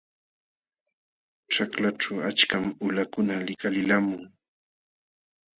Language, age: Jauja Wanca Quechua, 40-49